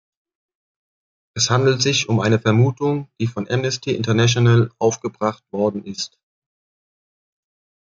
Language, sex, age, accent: German, male, 40-49, Deutschland Deutsch